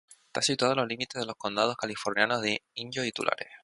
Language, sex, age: Spanish, male, 19-29